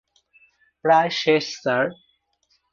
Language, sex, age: Bengali, male, 19-29